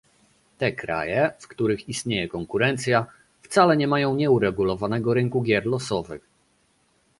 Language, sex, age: Polish, male, 30-39